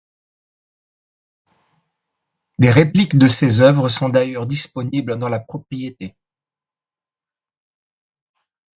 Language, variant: French, Français de métropole